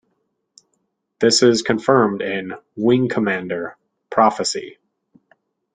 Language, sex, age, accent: English, male, 30-39, United States English